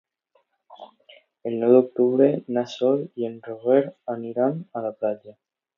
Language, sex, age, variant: Catalan, male, under 19, Alacantí